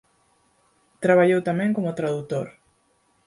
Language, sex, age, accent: Galician, female, 19-29, Normativo (estándar)